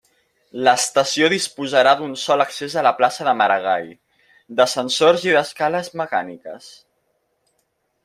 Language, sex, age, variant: Catalan, male, under 19, Central